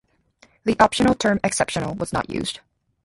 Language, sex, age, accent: English, female, 19-29, United States English